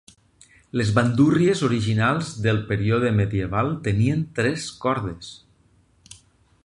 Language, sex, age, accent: Catalan, male, 40-49, valencià